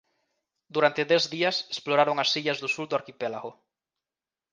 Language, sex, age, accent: Galician, male, 19-29, Atlántico (seseo e gheada)